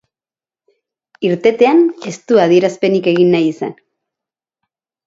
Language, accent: Basque, Mendebalekoa (Araba, Bizkaia, Gipuzkoako mendebaleko herri batzuk)